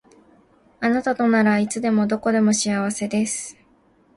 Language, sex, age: Japanese, female, 19-29